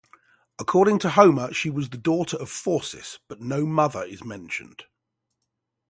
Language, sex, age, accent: English, male, 40-49, England English